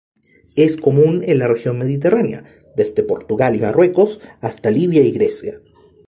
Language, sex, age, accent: Spanish, male, 19-29, Chileno: Chile, Cuyo